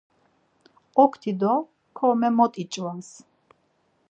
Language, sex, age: Laz, female, 50-59